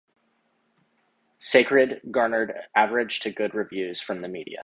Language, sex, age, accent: English, male, 30-39, United States English